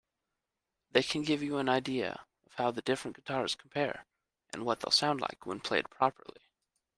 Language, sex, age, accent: English, male, under 19, United States English